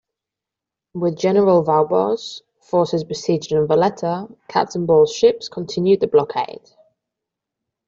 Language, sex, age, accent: English, female, 19-29, England English